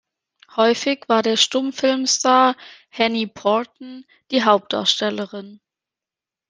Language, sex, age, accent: German, female, 19-29, Deutschland Deutsch